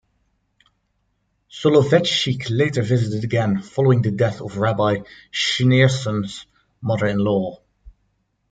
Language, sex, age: English, male, 19-29